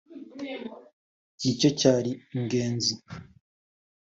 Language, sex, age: Kinyarwanda, male, 19-29